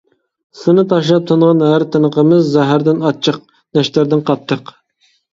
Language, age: Uyghur, 19-29